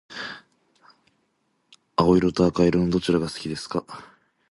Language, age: Japanese, 19-29